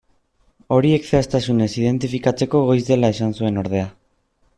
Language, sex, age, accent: Basque, male, 19-29, Erdialdekoa edo Nafarra (Gipuzkoa, Nafarroa)